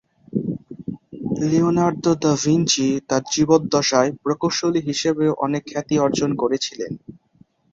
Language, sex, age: Bengali, male, 19-29